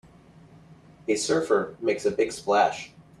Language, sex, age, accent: English, male, 30-39, United States English